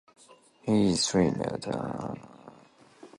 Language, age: English, 19-29